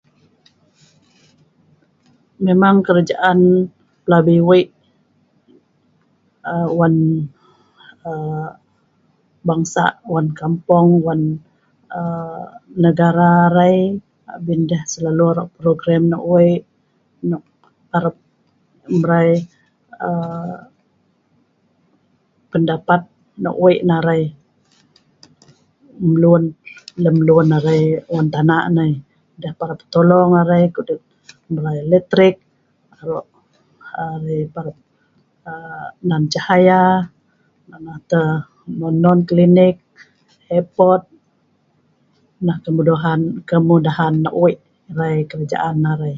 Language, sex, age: Sa'ban, female, 50-59